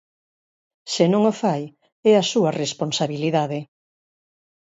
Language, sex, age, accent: Galician, female, 60-69, Normativo (estándar)